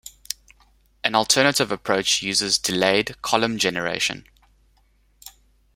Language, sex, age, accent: English, male, 30-39, Southern African (South Africa, Zimbabwe, Namibia)